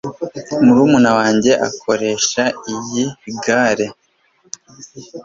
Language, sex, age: Kinyarwanda, male, 19-29